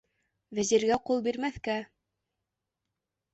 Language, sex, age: Bashkir, female, 19-29